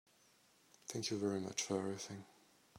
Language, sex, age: English, male, 30-39